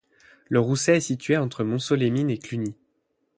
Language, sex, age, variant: French, male, 19-29, Français de métropole